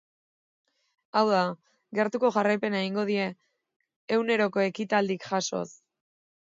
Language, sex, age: Basque, female, 30-39